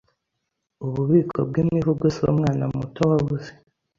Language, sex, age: Kinyarwanda, male, under 19